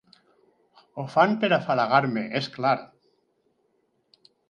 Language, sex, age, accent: Catalan, male, 60-69, valencià